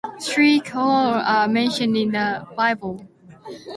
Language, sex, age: English, female, 19-29